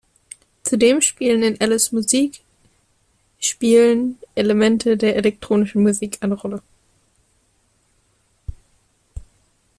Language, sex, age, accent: German, female, 19-29, Deutschland Deutsch